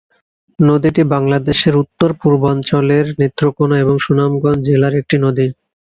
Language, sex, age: Bengali, male, 19-29